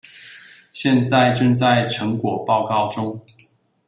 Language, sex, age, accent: Chinese, male, 30-39, 出生地：彰化縣